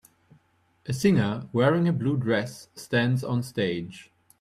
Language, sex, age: English, male, 30-39